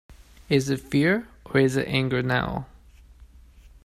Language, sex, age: English, male, 19-29